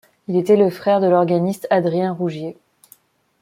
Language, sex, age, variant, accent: French, female, 30-39, Français d'Afrique subsaharienne et des îles africaines, Français de Madagascar